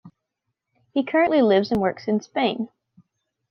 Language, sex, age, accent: English, female, 19-29, United States English